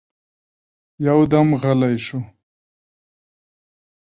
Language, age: Pashto, 19-29